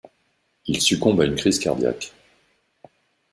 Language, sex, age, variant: French, male, 50-59, Français de métropole